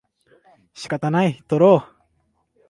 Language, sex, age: Japanese, male, under 19